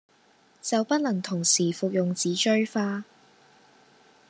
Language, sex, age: Cantonese, female, 19-29